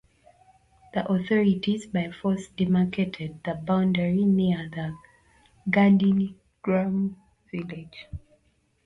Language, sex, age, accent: English, female, 19-29, United States English